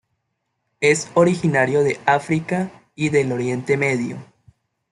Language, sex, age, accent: Spanish, male, 19-29, Andino-Pacífico: Colombia, Perú, Ecuador, oeste de Bolivia y Venezuela andina